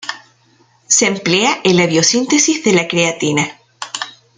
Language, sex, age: Spanish, female, 50-59